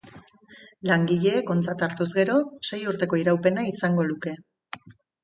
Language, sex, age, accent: Basque, female, 40-49, Mendebalekoa (Araba, Bizkaia, Gipuzkoako mendebaleko herri batzuk); Erdialdekoa edo Nafarra (Gipuzkoa, Nafarroa)